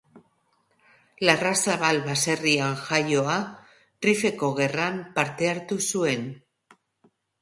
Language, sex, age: Basque, female, 50-59